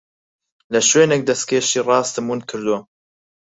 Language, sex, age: Central Kurdish, male, 19-29